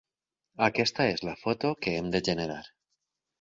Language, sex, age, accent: Catalan, male, 40-49, valencià